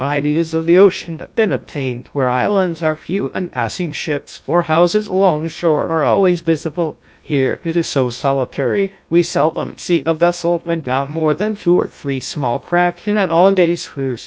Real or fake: fake